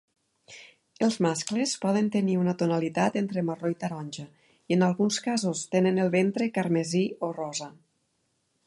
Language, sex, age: Catalan, female, 50-59